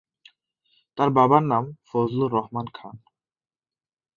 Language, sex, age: Bengali, male, 19-29